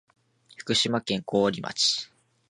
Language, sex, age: Japanese, male, 19-29